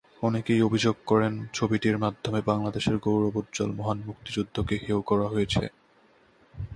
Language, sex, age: Bengali, male, 19-29